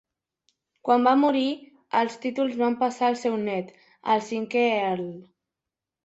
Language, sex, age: Catalan, female, 40-49